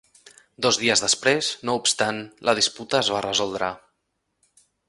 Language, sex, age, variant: Catalan, male, 19-29, Central